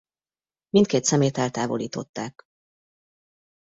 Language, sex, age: Hungarian, female, 30-39